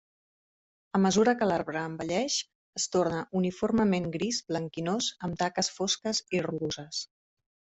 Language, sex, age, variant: Catalan, female, 30-39, Central